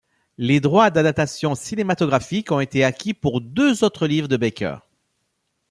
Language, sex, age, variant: French, male, 40-49, Français de métropole